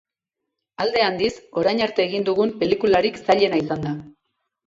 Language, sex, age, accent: Basque, female, 40-49, Erdialdekoa edo Nafarra (Gipuzkoa, Nafarroa)